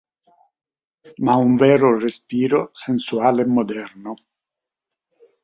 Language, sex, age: Italian, male, 60-69